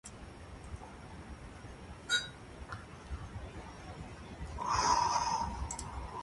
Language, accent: English, United States English